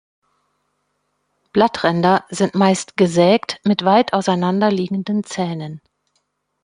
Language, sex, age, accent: German, female, 50-59, Deutschland Deutsch